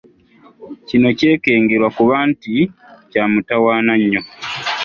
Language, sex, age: Ganda, male, 30-39